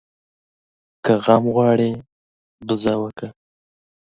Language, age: Pashto, under 19